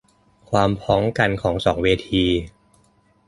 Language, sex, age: Thai, male, 30-39